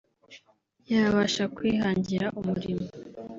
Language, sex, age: Kinyarwanda, female, 19-29